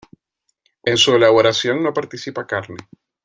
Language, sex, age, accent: Spanish, male, 30-39, España: Islas Canarias